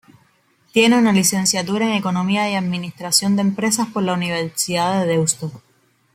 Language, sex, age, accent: Spanish, female, 19-29, Caribe: Cuba, Venezuela, Puerto Rico, República Dominicana, Panamá, Colombia caribeña, México caribeño, Costa del golfo de México